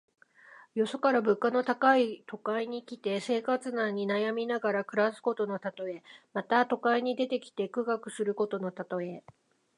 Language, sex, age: Japanese, female, 19-29